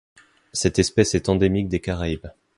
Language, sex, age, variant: French, male, 19-29, Français de métropole